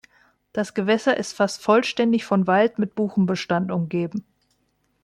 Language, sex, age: German, female, 30-39